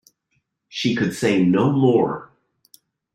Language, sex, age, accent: English, male, 40-49, Irish English